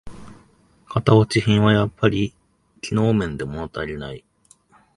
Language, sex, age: Japanese, male, 19-29